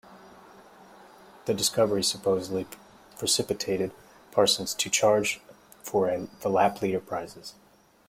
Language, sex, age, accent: English, male, 19-29, United States English